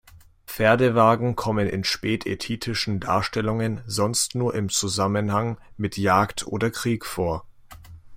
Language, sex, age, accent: German, male, 19-29, Deutschland Deutsch